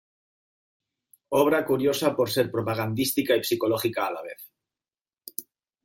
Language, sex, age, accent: Spanish, male, 30-39, España: Centro-Sur peninsular (Madrid, Toledo, Castilla-La Mancha)